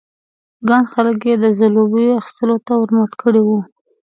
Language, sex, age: Pashto, female, 19-29